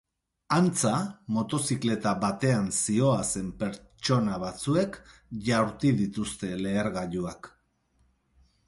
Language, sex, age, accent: Basque, male, 40-49, Mendebalekoa (Araba, Bizkaia, Gipuzkoako mendebaleko herri batzuk)